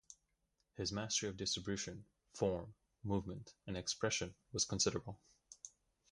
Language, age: English, 19-29